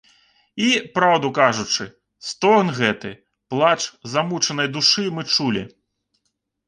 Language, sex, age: Belarusian, male, 30-39